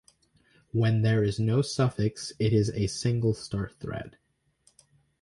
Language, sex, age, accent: English, male, under 19, United States English